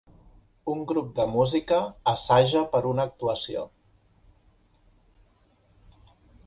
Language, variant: Catalan, Central